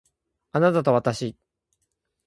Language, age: Japanese, 19-29